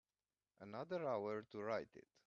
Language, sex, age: English, male, 50-59